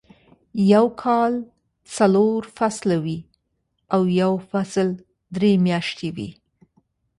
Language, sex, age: Pashto, female, 40-49